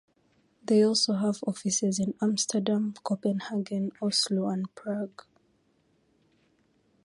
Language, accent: English, Southern African (South Africa, Zimbabwe, Namibia)